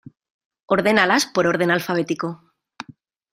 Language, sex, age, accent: Spanish, female, 30-39, España: Centro-Sur peninsular (Madrid, Toledo, Castilla-La Mancha)